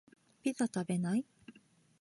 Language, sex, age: Japanese, female, 30-39